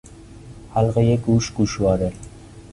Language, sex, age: Persian, male, 19-29